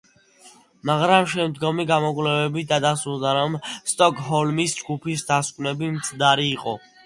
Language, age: Georgian, 19-29